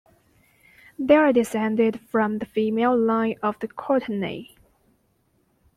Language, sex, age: English, female, 19-29